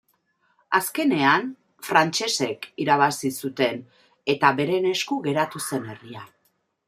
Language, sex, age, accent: Basque, female, 50-59, Mendebalekoa (Araba, Bizkaia, Gipuzkoako mendebaleko herri batzuk)